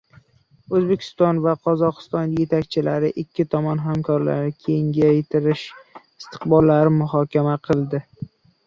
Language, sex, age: Uzbek, male, 19-29